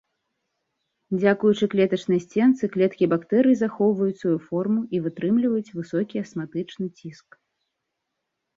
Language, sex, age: Belarusian, female, 40-49